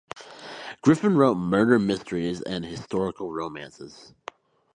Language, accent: English, United States English